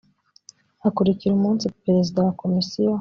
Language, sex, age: Kinyarwanda, female, 19-29